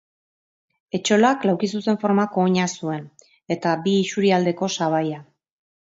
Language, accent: Basque, Mendebalekoa (Araba, Bizkaia, Gipuzkoako mendebaleko herri batzuk)